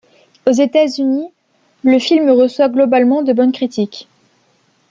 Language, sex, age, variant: French, female, under 19, Français de métropole